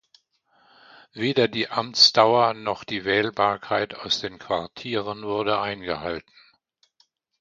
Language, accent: German, Deutschland Deutsch